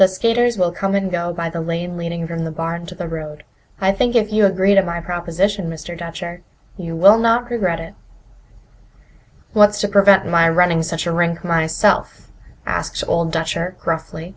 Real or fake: real